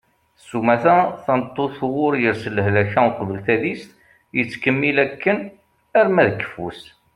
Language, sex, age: Kabyle, male, 40-49